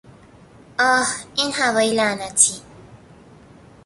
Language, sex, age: Persian, female, under 19